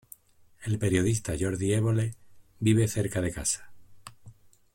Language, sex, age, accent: Spanish, male, 50-59, España: Sur peninsular (Andalucia, Extremadura, Murcia)